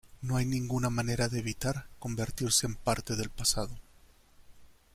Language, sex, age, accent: Spanish, male, 30-39, México